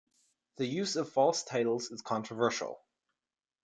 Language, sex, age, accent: English, male, 19-29, United States English